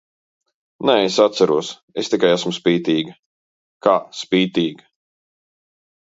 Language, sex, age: Latvian, male, 30-39